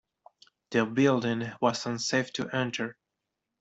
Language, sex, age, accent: English, male, 19-29, United States English